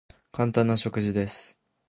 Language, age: Japanese, under 19